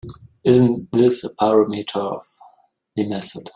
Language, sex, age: English, male, 30-39